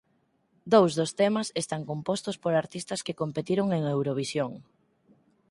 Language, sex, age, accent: Galician, female, 19-29, Normativo (estándar)